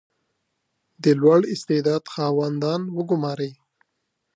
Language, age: Pashto, 19-29